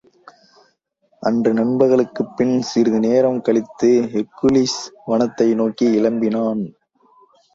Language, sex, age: Tamil, male, 19-29